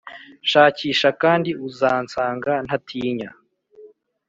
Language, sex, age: Kinyarwanda, male, 19-29